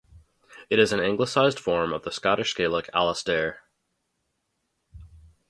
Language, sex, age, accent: English, male, 30-39, United States English